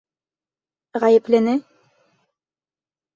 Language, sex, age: Bashkir, female, 19-29